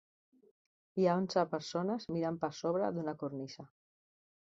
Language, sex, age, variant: Catalan, female, 50-59, Central